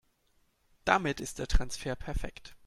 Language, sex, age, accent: German, male, 19-29, Deutschland Deutsch